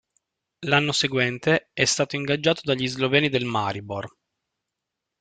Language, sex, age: Italian, male, 30-39